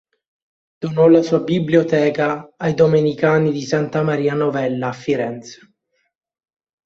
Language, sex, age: Italian, male, 19-29